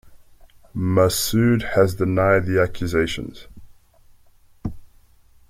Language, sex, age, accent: English, male, 19-29, Southern African (South Africa, Zimbabwe, Namibia)